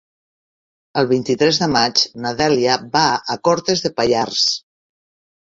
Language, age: Catalan, 60-69